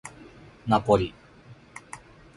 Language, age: Japanese, 19-29